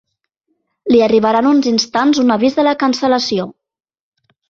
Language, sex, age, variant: Catalan, female, 40-49, Central